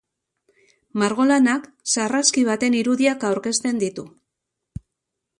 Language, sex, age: Basque, female, 50-59